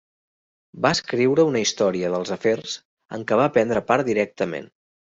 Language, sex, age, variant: Catalan, male, 30-39, Central